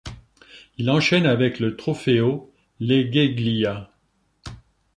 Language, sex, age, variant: French, male, 60-69, Français de métropole